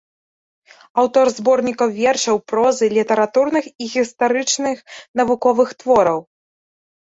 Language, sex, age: Belarusian, female, 19-29